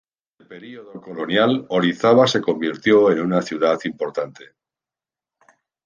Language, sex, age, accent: Spanish, male, 50-59, España: Centro-Sur peninsular (Madrid, Toledo, Castilla-La Mancha)